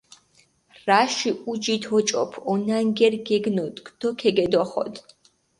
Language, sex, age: Mingrelian, female, 19-29